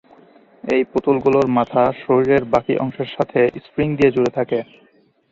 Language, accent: Bengali, Native